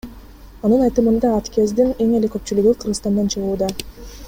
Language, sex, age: Kyrgyz, female, 19-29